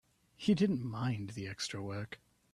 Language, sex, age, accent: English, male, 30-39, United States English